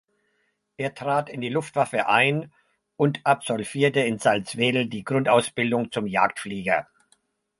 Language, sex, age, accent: German, male, 40-49, Deutschland Deutsch